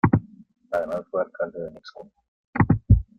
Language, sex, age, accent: Spanish, male, 50-59, América central